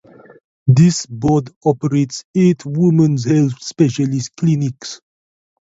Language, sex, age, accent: English, male, 19-29, England English